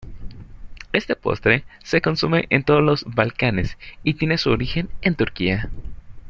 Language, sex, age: Spanish, male, under 19